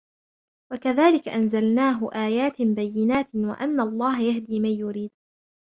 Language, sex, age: Arabic, female, 19-29